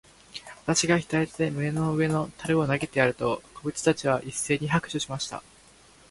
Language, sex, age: Japanese, male, 19-29